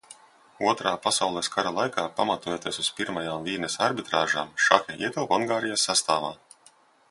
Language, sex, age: Latvian, male, 30-39